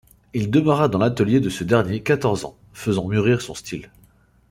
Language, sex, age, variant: French, male, 30-39, Français de métropole